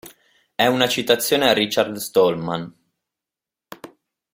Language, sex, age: Italian, male, 19-29